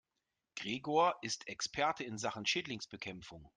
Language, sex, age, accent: German, male, 40-49, Deutschland Deutsch